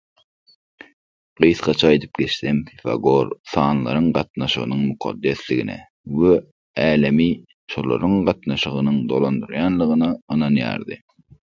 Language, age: Turkmen, 19-29